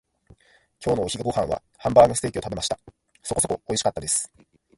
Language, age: Japanese, 30-39